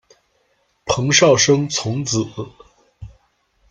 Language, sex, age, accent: Chinese, male, 19-29, 出生地：山东省